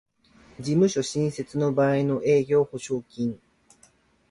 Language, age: Japanese, 30-39